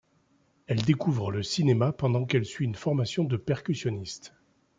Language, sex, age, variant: French, male, 50-59, Français de métropole